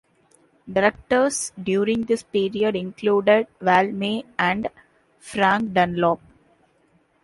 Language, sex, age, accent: English, female, 19-29, India and South Asia (India, Pakistan, Sri Lanka)